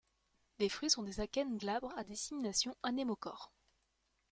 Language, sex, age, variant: French, female, 19-29, Français de métropole